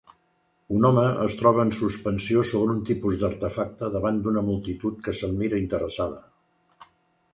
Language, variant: Catalan, Central